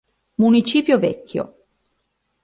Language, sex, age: Italian, female, 30-39